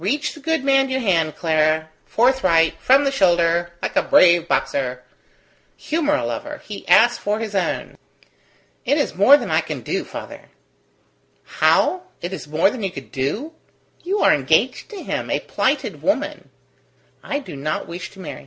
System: none